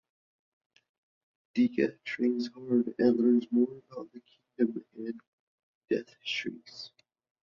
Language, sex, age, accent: English, male, 30-39, United States English